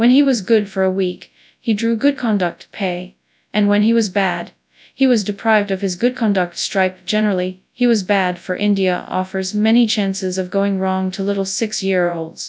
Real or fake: fake